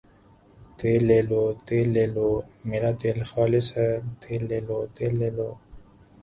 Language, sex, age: Urdu, male, 19-29